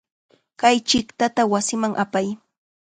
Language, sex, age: Chiquián Ancash Quechua, female, 19-29